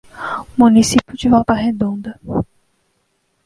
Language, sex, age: Portuguese, female, 30-39